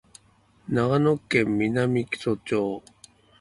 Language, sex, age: Japanese, male, 50-59